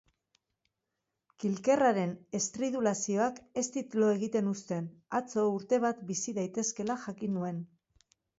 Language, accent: Basque, Mendebalekoa (Araba, Bizkaia, Gipuzkoako mendebaleko herri batzuk)